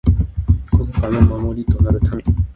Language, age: Japanese, 19-29